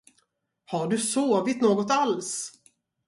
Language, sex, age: Swedish, female, 40-49